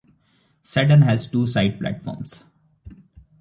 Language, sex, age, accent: English, male, 19-29, India and South Asia (India, Pakistan, Sri Lanka)